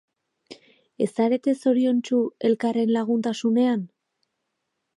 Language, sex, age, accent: Basque, female, 30-39, Erdialdekoa edo Nafarra (Gipuzkoa, Nafarroa)